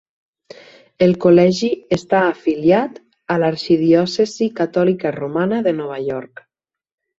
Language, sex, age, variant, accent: Catalan, female, 19-29, Nord-Occidental, Lleidatà